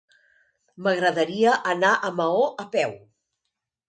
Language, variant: Catalan, Nord-Occidental